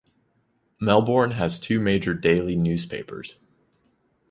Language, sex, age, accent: English, male, 19-29, United States English